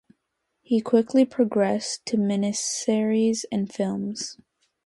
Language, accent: English, United States English